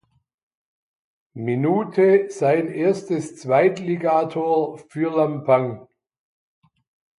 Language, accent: German, Deutschland Deutsch